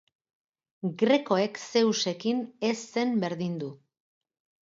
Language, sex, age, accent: Basque, female, 50-59, Erdialdekoa edo Nafarra (Gipuzkoa, Nafarroa)